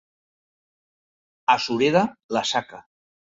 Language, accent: Catalan, valencià